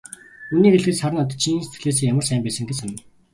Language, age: Mongolian, 19-29